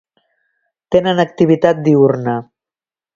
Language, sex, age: Catalan, female, 50-59